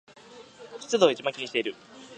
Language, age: Japanese, 19-29